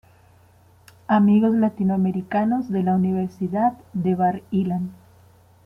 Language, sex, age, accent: Spanish, female, 40-49, Andino-Pacífico: Colombia, Perú, Ecuador, oeste de Bolivia y Venezuela andina